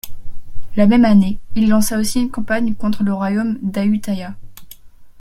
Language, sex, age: French, female, 19-29